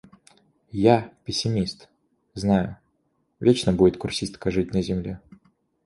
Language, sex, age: Russian, male, 19-29